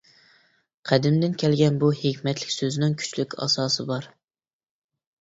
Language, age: Uyghur, 19-29